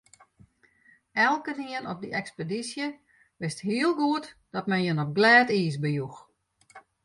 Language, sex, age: Western Frisian, female, 60-69